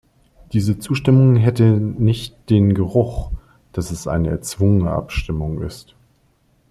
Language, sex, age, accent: German, male, 30-39, Deutschland Deutsch